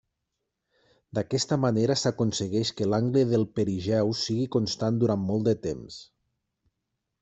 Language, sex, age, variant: Catalan, male, 30-39, Nord-Occidental